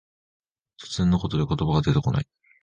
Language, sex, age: Japanese, male, under 19